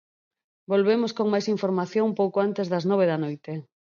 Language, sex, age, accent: Galician, female, 40-49, Normativo (estándar)